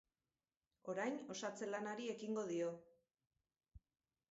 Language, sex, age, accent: Basque, female, 40-49, Mendebalekoa (Araba, Bizkaia, Gipuzkoako mendebaleko herri batzuk)